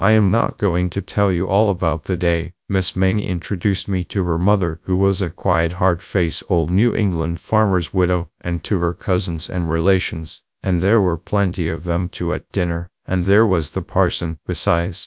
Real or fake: fake